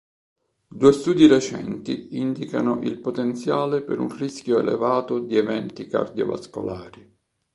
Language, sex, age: Italian, male, 50-59